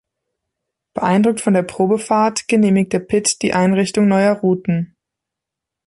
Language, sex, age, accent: German, female, 19-29, Deutschland Deutsch